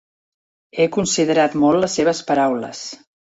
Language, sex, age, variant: Catalan, female, 70-79, Central